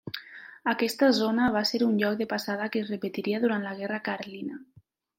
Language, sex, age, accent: Catalan, female, 19-29, valencià